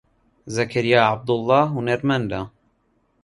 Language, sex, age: Central Kurdish, male, 19-29